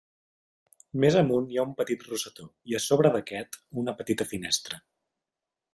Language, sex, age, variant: Catalan, male, 19-29, Central